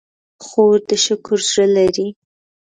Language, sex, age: Pashto, female, 19-29